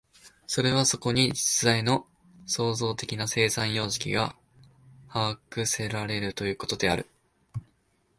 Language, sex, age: Japanese, male, 19-29